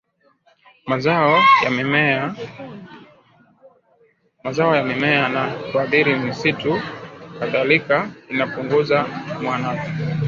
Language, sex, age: Swahili, male, 19-29